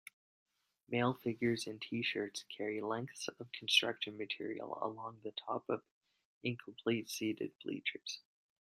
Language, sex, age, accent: English, male, 19-29, Canadian English